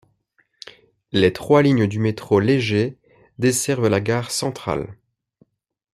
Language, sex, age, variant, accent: French, male, 19-29, Français d'Europe, Français de Belgique